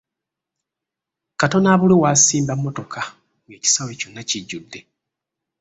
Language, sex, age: Ganda, male, 30-39